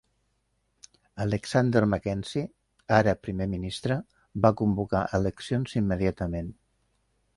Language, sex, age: Catalan, male, 70-79